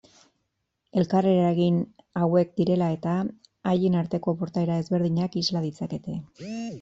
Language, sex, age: Basque, female, 40-49